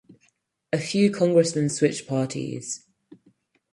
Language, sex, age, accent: English, female, 19-29, England English